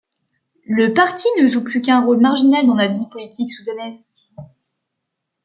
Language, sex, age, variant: French, female, under 19, Français de métropole